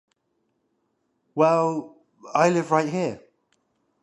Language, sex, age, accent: English, male, 30-39, England English